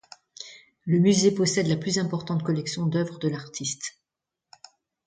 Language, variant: French, Français de métropole